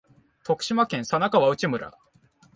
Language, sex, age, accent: Japanese, male, 19-29, 標準語